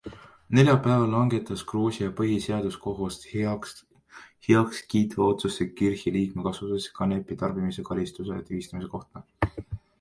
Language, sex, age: Estonian, male, 19-29